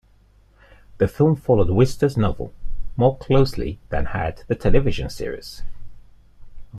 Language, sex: English, male